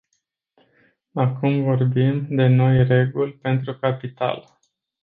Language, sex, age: Romanian, male, 40-49